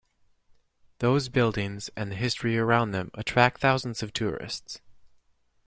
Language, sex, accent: English, male, United States English